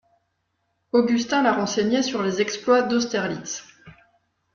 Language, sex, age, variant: French, female, 40-49, Français de métropole